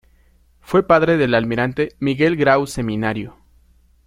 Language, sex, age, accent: Spanish, male, 19-29, México